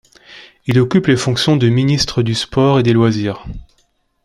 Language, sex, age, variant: French, male, 30-39, Français de métropole